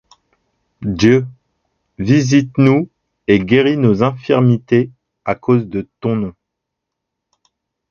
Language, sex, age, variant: French, male, 30-39, Français de métropole